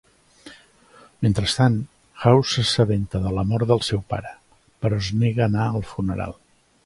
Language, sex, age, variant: Catalan, male, 60-69, Central